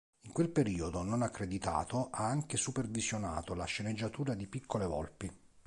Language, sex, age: Italian, male, 40-49